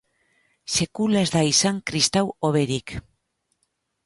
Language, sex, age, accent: Basque, female, 50-59, Mendebalekoa (Araba, Bizkaia, Gipuzkoako mendebaleko herri batzuk)